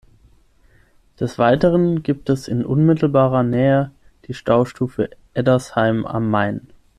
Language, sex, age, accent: German, male, 19-29, Deutschland Deutsch